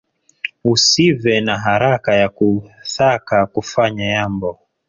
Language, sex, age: Swahili, male, 30-39